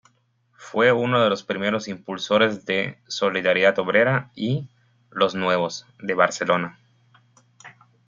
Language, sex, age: Spanish, male, 30-39